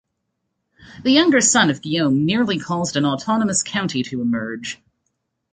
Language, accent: English, Canadian English